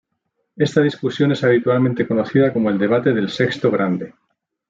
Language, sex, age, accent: Spanish, male, 40-49, España: Centro-Sur peninsular (Madrid, Toledo, Castilla-La Mancha)